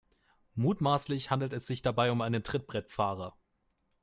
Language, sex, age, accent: German, male, 19-29, Deutschland Deutsch